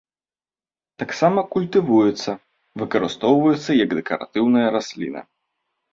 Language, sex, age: Belarusian, male, under 19